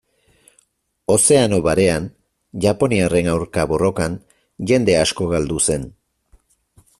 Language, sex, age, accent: Basque, male, 40-49, Mendebalekoa (Araba, Bizkaia, Gipuzkoako mendebaleko herri batzuk)